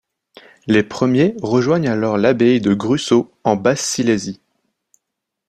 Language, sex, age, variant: French, male, 19-29, Français de métropole